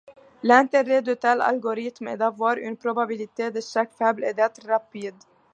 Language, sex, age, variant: French, female, 19-29, Français de métropole